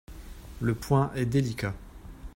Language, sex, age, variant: French, male, 40-49, Français de métropole